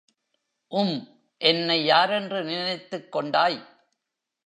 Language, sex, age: Tamil, male, 70-79